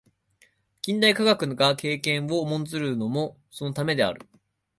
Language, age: Japanese, 19-29